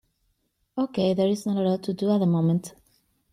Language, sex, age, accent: English, female, 30-39, United States English